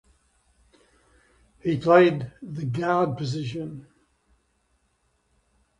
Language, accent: English, Australian English